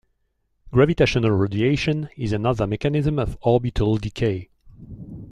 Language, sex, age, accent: English, male, 60-69, United States English